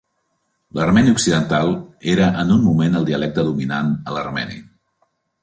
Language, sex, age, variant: Catalan, male, 40-49, Central